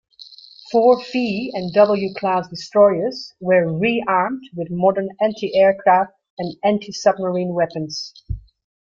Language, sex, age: English, female, 50-59